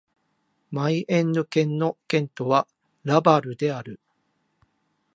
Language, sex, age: Japanese, male, 50-59